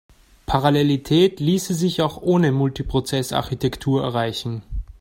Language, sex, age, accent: German, male, 19-29, Österreichisches Deutsch